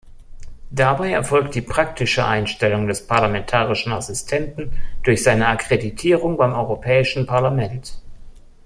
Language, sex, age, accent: German, male, 30-39, Deutschland Deutsch